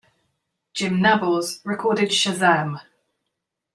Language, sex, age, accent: English, female, 40-49, England English